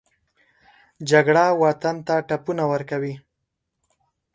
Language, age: Pashto, under 19